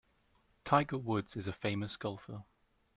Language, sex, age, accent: English, male, 19-29, England English